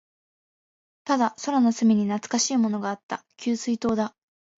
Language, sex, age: Japanese, female, 19-29